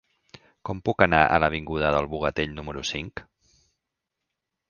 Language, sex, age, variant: Catalan, male, 40-49, Central